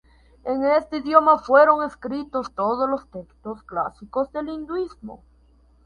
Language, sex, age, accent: Spanish, male, under 19, Andino-Pacífico: Colombia, Perú, Ecuador, oeste de Bolivia y Venezuela andina